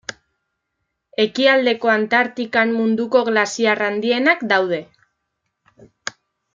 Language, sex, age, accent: Basque, female, 19-29, Mendebalekoa (Araba, Bizkaia, Gipuzkoako mendebaleko herri batzuk)